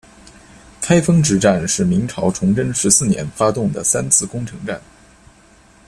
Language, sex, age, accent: Chinese, male, 19-29, 出生地：河南省